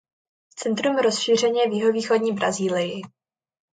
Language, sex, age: Czech, female, under 19